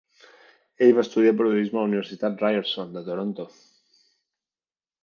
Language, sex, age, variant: Catalan, male, 30-39, Central